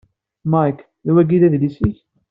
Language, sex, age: Kabyle, male, 19-29